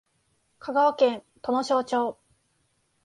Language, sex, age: Japanese, female, 19-29